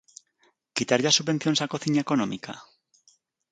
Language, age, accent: Galician, 19-29, Normativo (estándar)